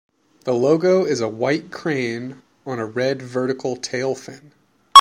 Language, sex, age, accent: English, male, 30-39, United States English